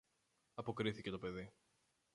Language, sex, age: Greek, male, 30-39